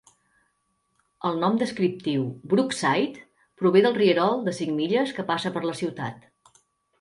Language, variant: Catalan, Central